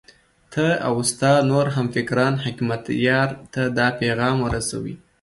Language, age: Pashto, 19-29